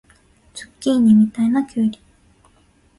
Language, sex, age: Japanese, female, 19-29